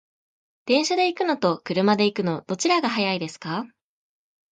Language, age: Japanese, 19-29